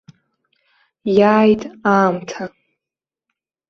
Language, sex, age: Abkhazian, female, 19-29